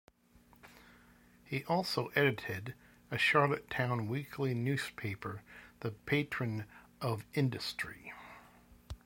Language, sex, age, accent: English, male, 60-69, United States English